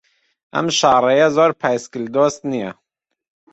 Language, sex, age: Central Kurdish, male, 30-39